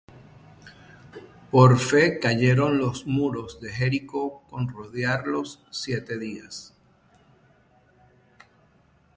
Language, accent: Spanish, Caribe: Cuba, Venezuela, Puerto Rico, República Dominicana, Panamá, Colombia caribeña, México caribeño, Costa del golfo de México